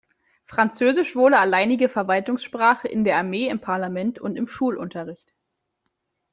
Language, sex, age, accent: German, female, 19-29, Deutschland Deutsch